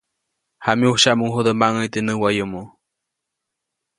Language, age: Copainalá Zoque, 19-29